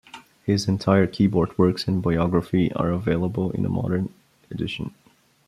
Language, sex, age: English, male, 19-29